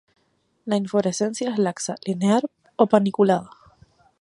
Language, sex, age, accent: Spanish, female, 19-29, España: Islas Canarias